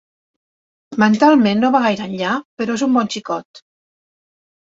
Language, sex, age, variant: Catalan, female, 60-69, Central